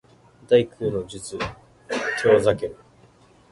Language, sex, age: Japanese, male, 19-29